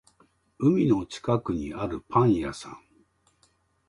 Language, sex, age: Japanese, male, 50-59